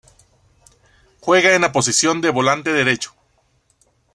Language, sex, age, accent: Spanish, male, 19-29, Andino-Pacífico: Colombia, Perú, Ecuador, oeste de Bolivia y Venezuela andina